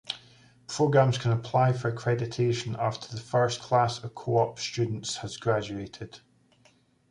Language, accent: English, Scottish English